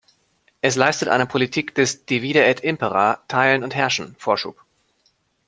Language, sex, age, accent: German, male, 30-39, Deutschland Deutsch